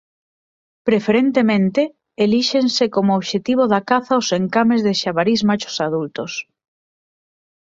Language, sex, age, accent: Galician, female, 19-29, Normativo (estándar)